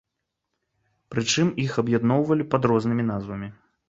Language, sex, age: Belarusian, male, 19-29